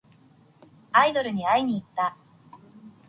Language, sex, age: Japanese, female, 19-29